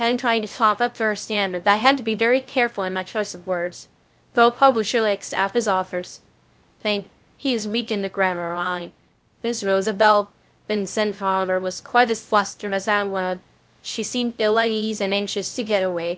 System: TTS, VITS